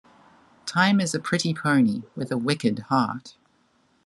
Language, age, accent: English, 30-39, Australian English